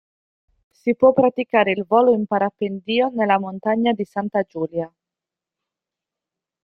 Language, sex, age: Italian, female, 19-29